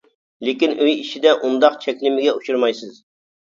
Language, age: Uyghur, 40-49